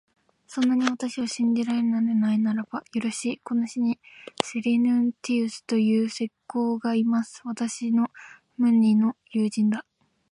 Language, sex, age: Japanese, female, 19-29